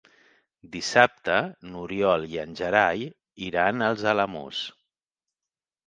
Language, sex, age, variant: Catalan, male, 40-49, Central